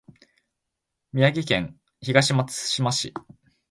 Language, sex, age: Japanese, male, 19-29